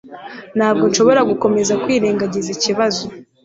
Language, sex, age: Kinyarwanda, female, 19-29